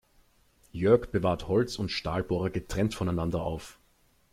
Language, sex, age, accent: German, male, 19-29, Österreichisches Deutsch